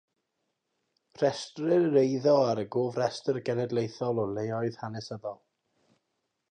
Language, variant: Welsh, South-Eastern Welsh